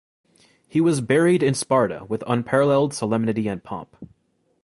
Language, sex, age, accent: English, male, 19-29, United States English